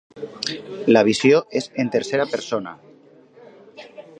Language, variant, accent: Catalan, Alacantí, valencià